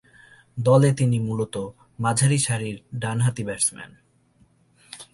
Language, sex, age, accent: Bengali, male, 19-29, Native